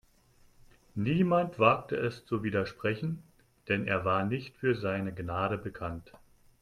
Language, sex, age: German, male, 30-39